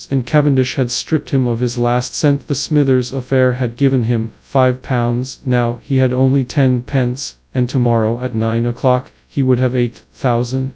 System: TTS, FastPitch